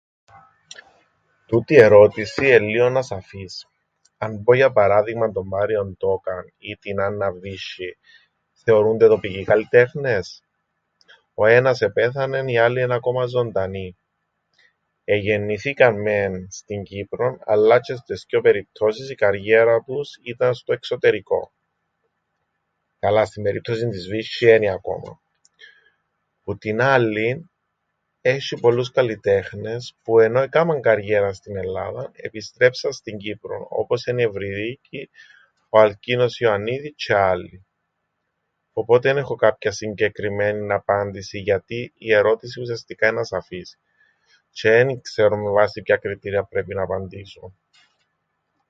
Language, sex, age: Greek, male, 40-49